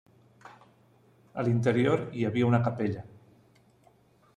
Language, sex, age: Catalan, male, 40-49